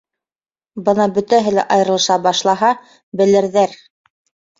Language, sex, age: Bashkir, female, 30-39